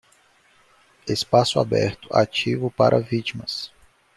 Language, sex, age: Portuguese, male, 40-49